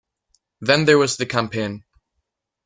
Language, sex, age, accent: English, male, under 19, Irish English